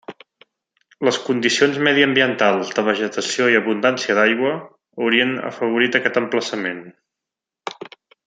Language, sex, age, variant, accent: Catalan, male, 30-39, Central, central